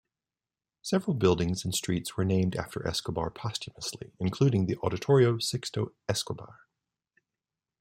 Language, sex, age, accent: English, male, 50-59, United States English